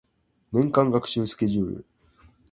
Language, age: Japanese, 19-29